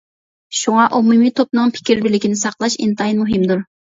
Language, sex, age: Uyghur, female, 19-29